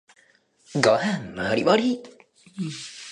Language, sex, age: Japanese, male, 19-29